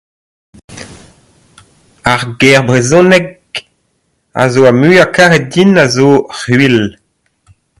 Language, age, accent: Breton, 30-39, Kerneveg; Leoneg